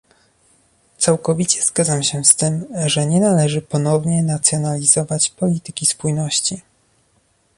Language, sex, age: Polish, male, 19-29